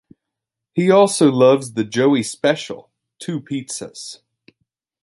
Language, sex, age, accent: English, male, 19-29, United States English